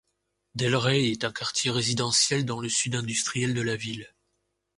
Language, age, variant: French, 40-49, Français de métropole